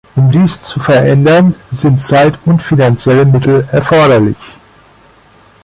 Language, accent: German, Deutschland Deutsch